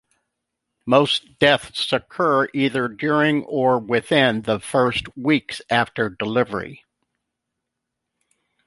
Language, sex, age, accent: English, male, 60-69, United States English